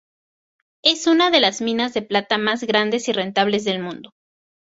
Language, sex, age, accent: Spanish, female, 19-29, México